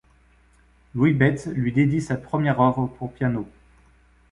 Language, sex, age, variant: French, male, 40-49, Français de métropole